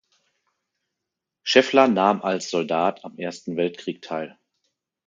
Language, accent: German, Deutschland Deutsch